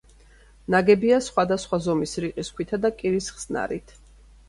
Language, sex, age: Georgian, female, 50-59